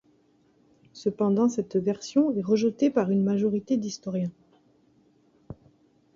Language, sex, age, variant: French, female, 40-49, Français de métropole